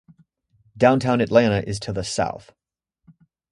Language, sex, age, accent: English, male, 19-29, United States English